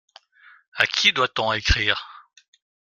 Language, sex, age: French, male, 60-69